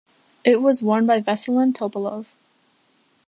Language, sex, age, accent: English, female, under 19, United States English